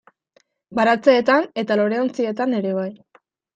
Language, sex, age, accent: Basque, female, 19-29, Mendebalekoa (Araba, Bizkaia, Gipuzkoako mendebaleko herri batzuk)